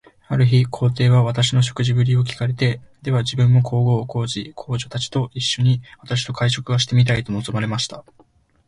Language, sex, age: Japanese, male, 19-29